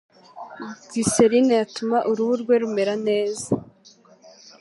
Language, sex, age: Kinyarwanda, female, 19-29